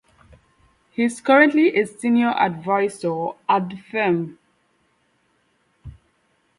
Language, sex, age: English, female, 19-29